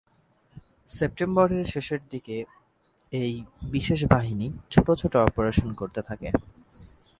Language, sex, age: Bengali, male, 19-29